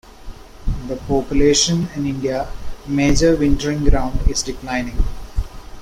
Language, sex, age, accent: English, male, 19-29, India and South Asia (India, Pakistan, Sri Lanka)